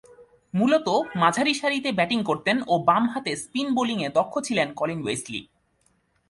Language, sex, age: Bengali, male, 30-39